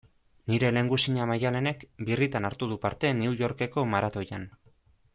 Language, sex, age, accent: Basque, male, 19-29, Erdialdekoa edo Nafarra (Gipuzkoa, Nafarroa)